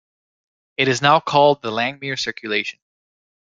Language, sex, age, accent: English, male, 19-29, United States English